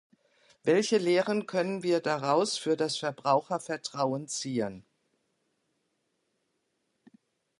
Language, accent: German, Deutschland Deutsch